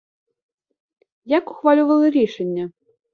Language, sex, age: Ukrainian, female, 19-29